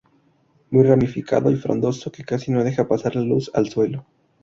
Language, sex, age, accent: Spanish, male, 19-29, México